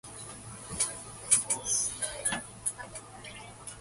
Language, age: English, 19-29